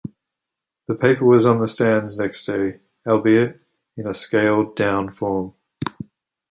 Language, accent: English, Australian English